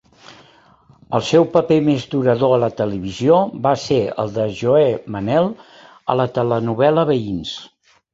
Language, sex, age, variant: Catalan, male, 70-79, Central